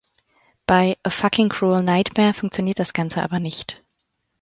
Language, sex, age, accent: German, female, 30-39, Deutschland Deutsch